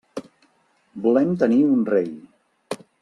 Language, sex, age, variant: Catalan, male, 50-59, Central